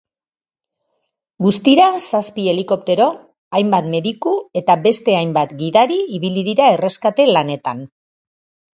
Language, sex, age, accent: Basque, female, 50-59, Mendebalekoa (Araba, Bizkaia, Gipuzkoako mendebaleko herri batzuk)